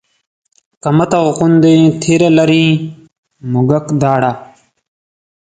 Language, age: Pashto, 19-29